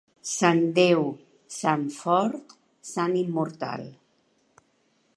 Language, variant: Catalan, Central